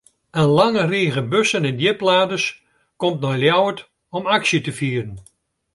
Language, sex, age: Western Frisian, male, 70-79